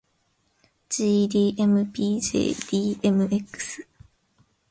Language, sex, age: Japanese, female, 19-29